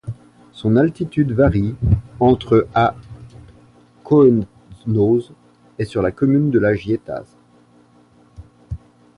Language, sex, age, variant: French, male, 50-59, Français de métropole